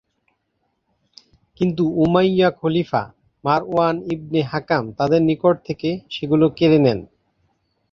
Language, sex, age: Bengali, male, 30-39